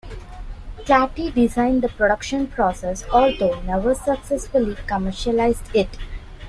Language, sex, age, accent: English, female, 19-29, India and South Asia (India, Pakistan, Sri Lanka)